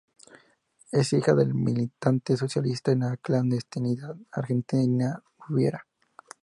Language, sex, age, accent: Spanish, male, 19-29, México